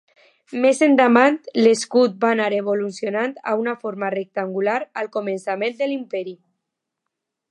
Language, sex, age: Catalan, female, under 19